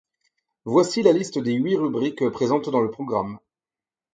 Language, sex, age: French, male, 30-39